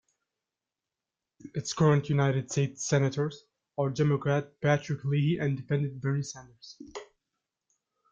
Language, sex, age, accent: English, male, 19-29, Canadian English